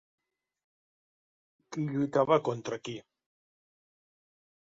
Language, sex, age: Catalan, male, 60-69